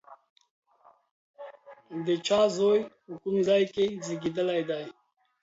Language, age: Pashto, 50-59